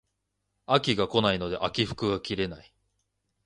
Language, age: Japanese, 19-29